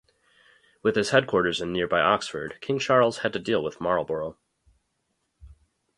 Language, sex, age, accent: English, male, 30-39, United States English